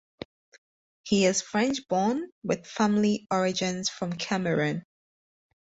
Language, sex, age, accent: English, female, 30-39, United States English